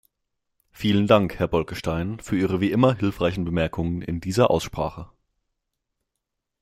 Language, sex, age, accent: German, male, 19-29, Deutschland Deutsch